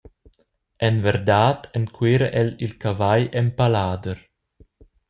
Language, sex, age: Romansh, male, 19-29